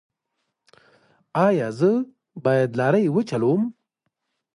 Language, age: Pashto, 40-49